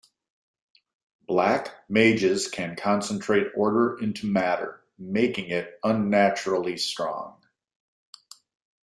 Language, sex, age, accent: English, male, 50-59, United States English